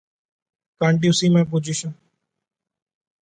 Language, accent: English, India and South Asia (India, Pakistan, Sri Lanka)